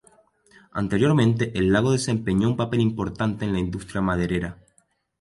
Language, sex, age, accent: Spanish, male, 19-29, España: Islas Canarias